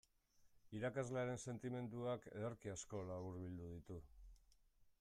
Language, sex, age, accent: Basque, male, 50-59, Mendebalekoa (Araba, Bizkaia, Gipuzkoako mendebaleko herri batzuk)